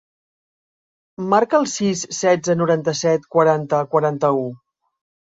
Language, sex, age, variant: Catalan, male, 40-49, Central